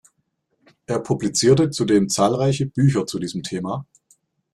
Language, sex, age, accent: German, male, 40-49, Deutschland Deutsch